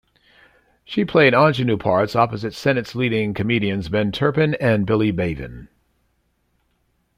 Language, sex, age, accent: English, male, 60-69, United States English